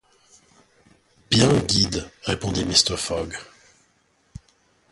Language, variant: French, Français de métropole